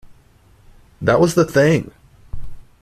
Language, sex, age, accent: English, male, 19-29, United States English